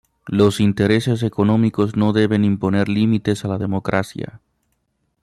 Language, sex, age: Spanish, male, 30-39